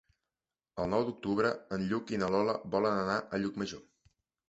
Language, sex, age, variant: Catalan, male, 19-29, Central